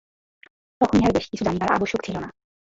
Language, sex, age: Bengali, female, 19-29